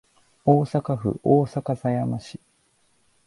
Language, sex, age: Japanese, male, 19-29